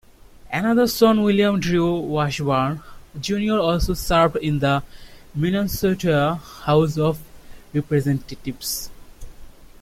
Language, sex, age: English, male, 19-29